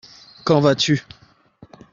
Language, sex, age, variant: French, male, 30-39, Français de métropole